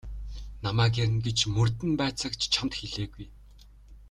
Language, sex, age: Mongolian, male, 19-29